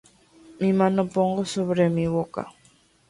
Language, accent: Spanish, Andino-Pacífico: Colombia, Perú, Ecuador, oeste de Bolivia y Venezuela andina